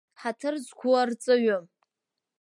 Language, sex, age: Abkhazian, female, under 19